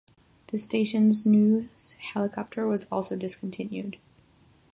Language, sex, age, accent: English, female, 19-29, United States English; England English